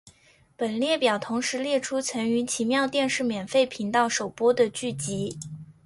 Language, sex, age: Chinese, female, 19-29